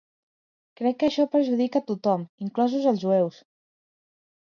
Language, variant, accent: Catalan, Central, central